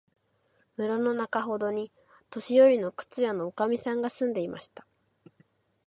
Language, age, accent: Japanese, 19-29, 標準語